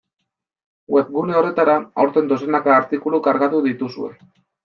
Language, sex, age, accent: Basque, male, 19-29, Mendebalekoa (Araba, Bizkaia, Gipuzkoako mendebaleko herri batzuk)